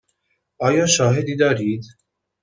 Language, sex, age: Persian, male, 19-29